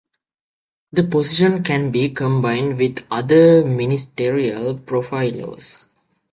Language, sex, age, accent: English, male, 19-29, United States English